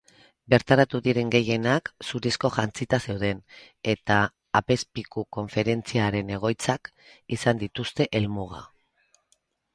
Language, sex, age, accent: Basque, female, 50-59, Mendebalekoa (Araba, Bizkaia, Gipuzkoako mendebaleko herri batzuk)